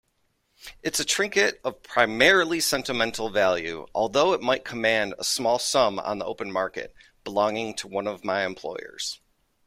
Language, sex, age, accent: English, male, 30-39, United States English